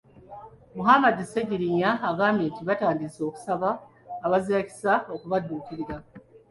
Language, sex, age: Ganda, male, 19-29